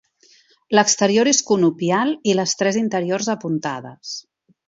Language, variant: Catalan, Central